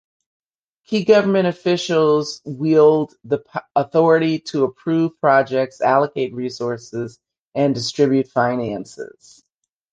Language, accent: English, United States English